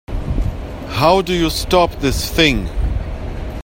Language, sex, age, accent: English, male, 40-49, United States English